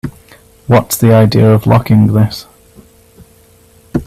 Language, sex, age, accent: English, male, 19-29, England English